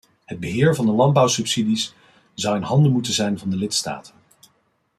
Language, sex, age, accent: Dutch, male, 40-49, Nederlands Nederlands